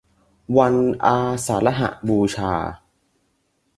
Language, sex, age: Thai, male, 19-29